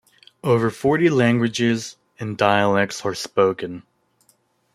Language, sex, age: English, male, under 19